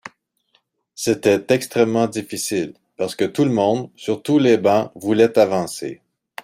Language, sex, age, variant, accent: French, male, 40-49, Français d'Amérique du Nord, Français du Canada